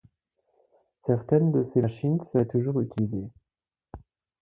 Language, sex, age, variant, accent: French, male, 19-29, Français d'Europe, Français d’Allemagne